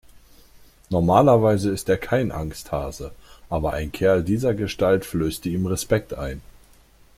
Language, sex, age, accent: German, male, 30-39, Deutschland Deutsch